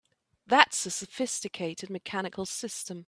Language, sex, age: English, female, 40-49